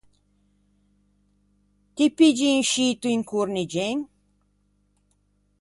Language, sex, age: Ligurian, female, 60-69